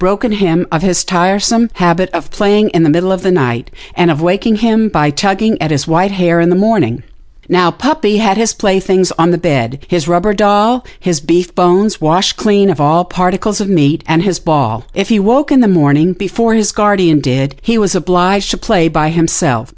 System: none